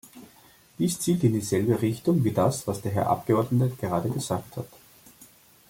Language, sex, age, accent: German, male, 30-39, Österreichisches Deutsch